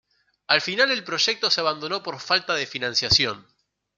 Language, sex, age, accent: Spanish, male, 19-29, Rioplatense: Argentina, Uruguay, este de Bolivia, Paraguay